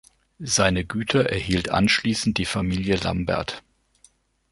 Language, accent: German, Deutschland Deutsch